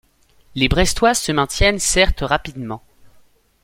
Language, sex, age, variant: French, male, under 19, Français de métropole